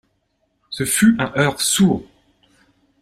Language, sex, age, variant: French, male, 30-39, Français de métropole